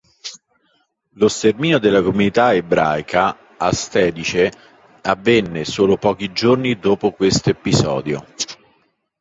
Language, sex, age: Italian, male, 40-49